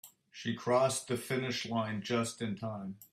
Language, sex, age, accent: English, male, 50-59, United States English